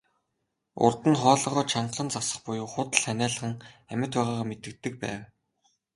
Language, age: Mongolian, 19-29